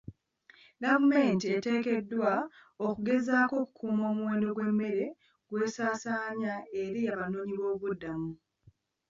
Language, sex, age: Ganda, female, 19-29